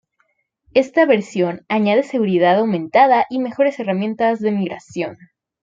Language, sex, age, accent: Spanish, female, 19-29, México